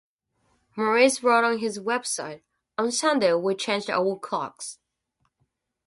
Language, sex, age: English, female, 19-29